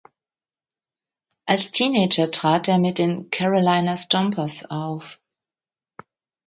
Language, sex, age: German, female, 50-59